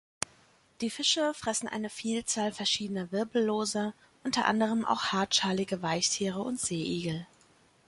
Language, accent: German, Deutschland Deutsch